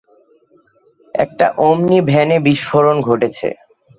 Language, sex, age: Bengali, male, 19-29